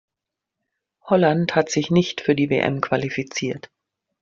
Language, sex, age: German, female, 40-49